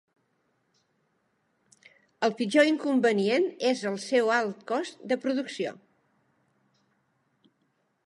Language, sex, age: Catalan, female, 70-79